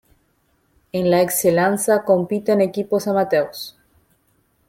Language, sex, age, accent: Spanish, female, 19-29, Rioplatense: Argentina, Uruguay, este de Bolivia, Paraguay